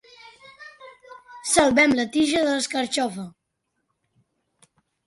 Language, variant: Catalan, Central